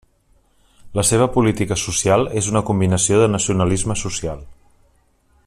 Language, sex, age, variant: Catalan, male, 30-39, Central